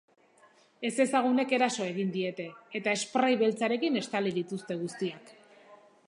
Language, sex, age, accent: Basque, female, 40-49, Erdialdekoa edo Nafarra (Gipuzkoa, Nafarroa)